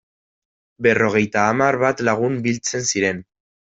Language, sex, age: Basque, male, 19-29